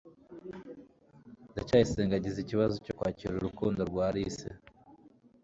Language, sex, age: Kinyarwanda, male, 19-29